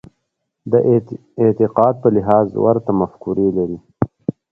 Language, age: Pashto, 19-29